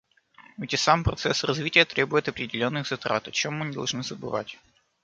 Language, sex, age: Russian, male, 19-29